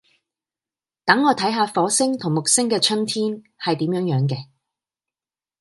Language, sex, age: Cantonese, female, 40-49